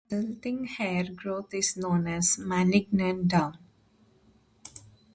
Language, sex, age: English, female, 30-39